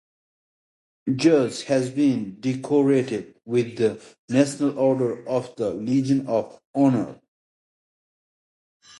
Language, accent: English, India and South Asia (India, Pakistan, Sri Lanka)